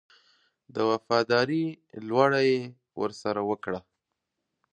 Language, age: Pashto, 19-29